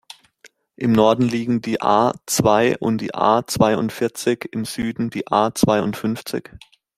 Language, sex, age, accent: German, male, 19-29, Deutschland Deutsch